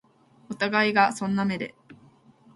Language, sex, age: Japanese, female, 19-29